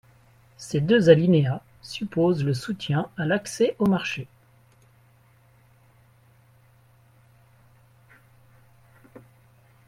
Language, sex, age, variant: French, male, 40-49, Français de métropole